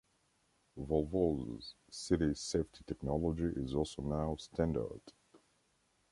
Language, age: English, 19-29